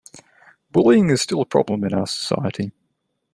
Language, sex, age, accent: English, male, 19-29, Australian English